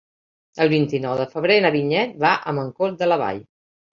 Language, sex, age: Catalan, female, 60-69